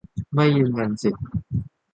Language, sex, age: Thai, male, under 19